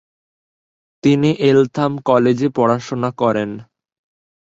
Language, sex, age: Bengali, male, 19-29